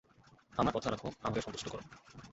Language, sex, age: Bengali, male, 19-29